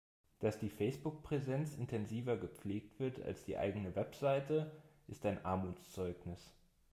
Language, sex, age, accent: German, male, 19-29, Deutschland Deutsch